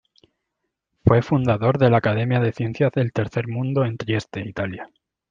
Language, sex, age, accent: Spanish, male, 30-39, España: Sur peninsular (Andalucia, Extremadura, Murcia)